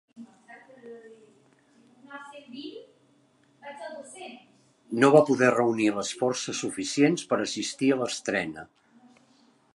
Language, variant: Catalan, Central